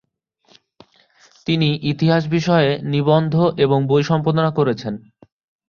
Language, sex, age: Bengali, male, 19-29